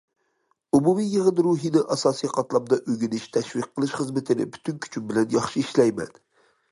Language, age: Uyghur, 30-39